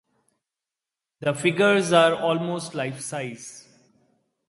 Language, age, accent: English, 30-39, India and South Asia (India, Pakistan, Sri Lanka)